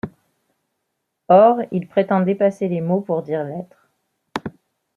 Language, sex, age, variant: French, female, 30-39, Français de métropole